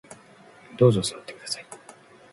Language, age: Japanese, 50-59